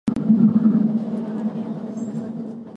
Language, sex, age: Japanese, male, under 19